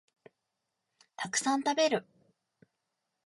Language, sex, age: Japanese, female, 19-29